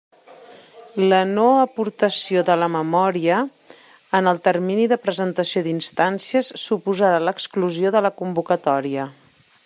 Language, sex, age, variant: Catalan, female, 40-49, Central